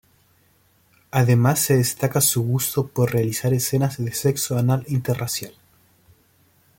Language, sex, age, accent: Spanish, male, 30-39, Chileno: Chile, Cuyo